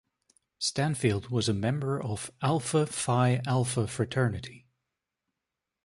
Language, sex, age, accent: English, male, 19-29, United States English